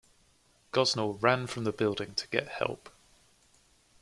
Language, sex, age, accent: English, male, 19-29, England English